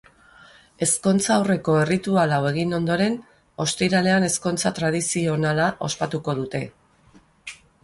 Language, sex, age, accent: Basque, female, 50-59, Mendebalekoa (Araba, Bizkaia, Gipuzkoako mendebaleko herri batzuk)